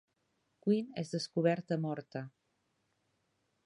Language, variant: Catalan, Central